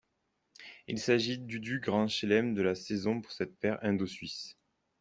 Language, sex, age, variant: French, male, 19-29, Français de métropole